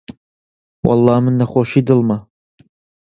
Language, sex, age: Central Kurdish, male, 19-29